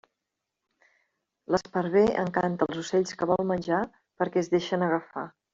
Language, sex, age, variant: Catalan, female, 30-39, Central